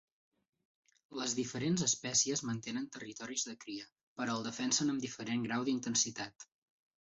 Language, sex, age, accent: Catalan, male, 19-29, Camp de Tarragona